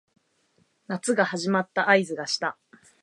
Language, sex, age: Japanese, female, under 19